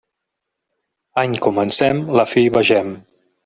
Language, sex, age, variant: Catalan, male, 40-49, Central